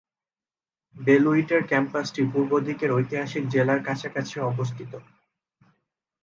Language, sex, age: Bengali, male, 19-29